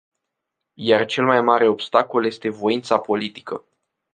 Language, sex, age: Romanian, male, 19-29